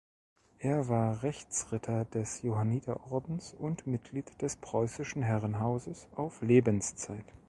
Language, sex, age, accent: German, male, 30-39, Deutschland Deutsch